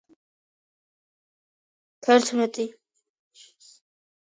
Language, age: Georgian, under 19